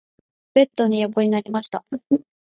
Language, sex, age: Japanese, female, 19-29